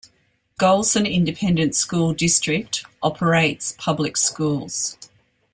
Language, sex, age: English, female, 60-69